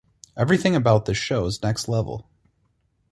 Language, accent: English, United States English